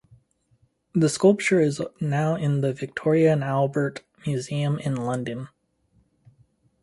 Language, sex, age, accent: English, male, 30-39, United States English